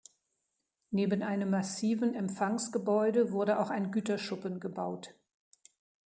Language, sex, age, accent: German, female, 60-69, Deutschland Deutsch